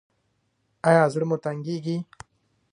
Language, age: Pashto, 19-29